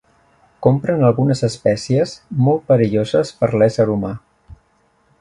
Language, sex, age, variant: Catalan, male, 40-49, Central